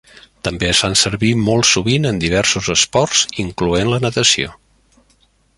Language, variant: Catalan, Central